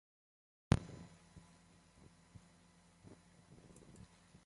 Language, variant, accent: French, Français d'Europe, Français de Belgique